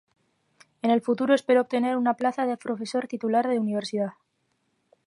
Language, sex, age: Spanish, female, under 19